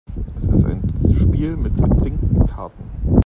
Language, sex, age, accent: German, male, 40-49, Deutschland Deutsch